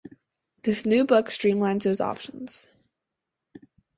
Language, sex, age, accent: English, female, under 19, United States English